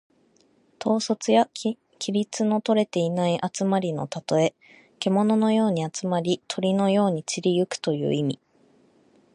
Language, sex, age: Japanese, female, 19-29